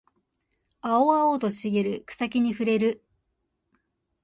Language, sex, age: Japanese, female, 30-39